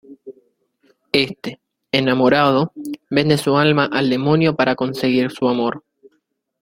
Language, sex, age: Spanish, male, 19-29